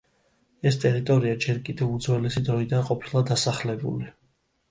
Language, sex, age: Georgian, male, 19-29